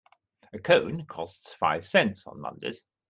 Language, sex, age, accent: English, male, 60-69, England English